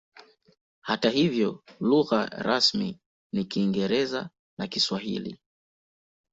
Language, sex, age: Swahili, male, 19-29